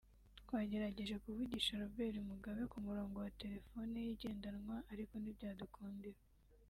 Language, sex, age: Kinyarwanda, female, 19-29